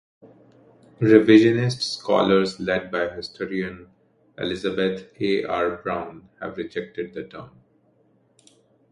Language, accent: English, India and South Asia (India, Pakistan, Sri Lanka)